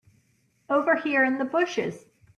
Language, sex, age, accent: English, female, 50-59, United States English